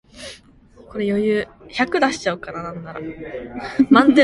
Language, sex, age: Korean, female, 19-29